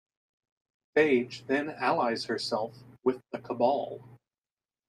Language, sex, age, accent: English, male, 30-39, United States English